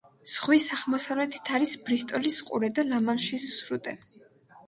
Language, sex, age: Georgian, female, under 19